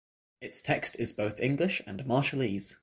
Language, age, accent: English, 19-29, England English; Northern English